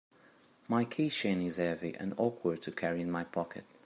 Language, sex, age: English, male, 30-39